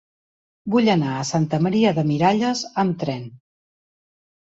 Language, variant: Catalan, Central